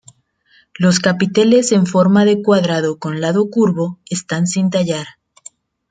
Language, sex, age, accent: Spanish, female, 19-29, México